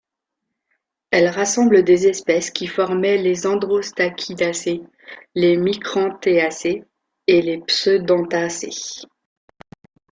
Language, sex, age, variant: French, female, 19-29, Français de métropole